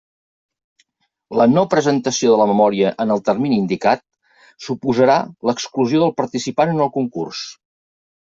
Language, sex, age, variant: Catalan, male, 50-59, Central